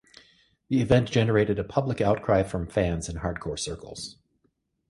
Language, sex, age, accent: English, male, 50-59, United States English